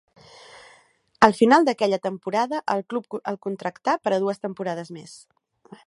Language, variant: Catalan, Central